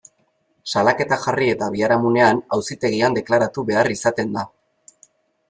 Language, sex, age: Basque, male, 19-29